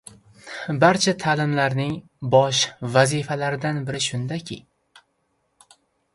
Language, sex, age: Uzbek, male, 19-29